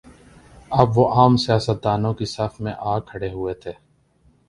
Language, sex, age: Urdu, male, 19-29